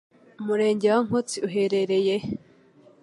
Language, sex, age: Kinyarwanda, female, 19-29